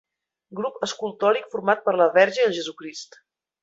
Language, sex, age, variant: Catalan, female, 30-39, Central